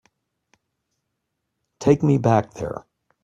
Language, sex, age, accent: English, male, 60-69, United States English